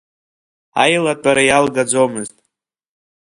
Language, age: Abkhazian, under 19